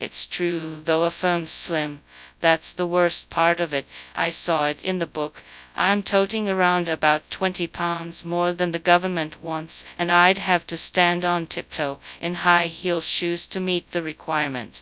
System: TTS, FastPitch